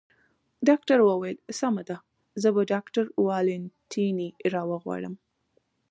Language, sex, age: Pashto, female, 19-29